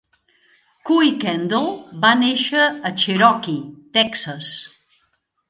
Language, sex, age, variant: Catalan, female, 50-59, Central